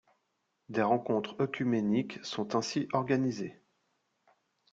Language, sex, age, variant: French, male, 40-49, Français de métropole